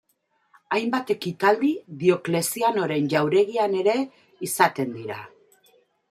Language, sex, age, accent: Basque, female, 50-59, Mendebalekoa (Araba, Bizkaia, Gipuzkoako mendebaleko herri batzuk)